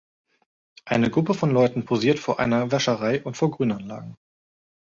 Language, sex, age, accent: German, male, 19-29, Deutschland Deutsch